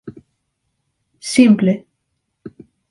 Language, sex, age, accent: Galician, female, 19-29, Atlántico (seseo e gheada)